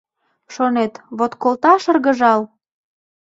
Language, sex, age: Mari, female, under 19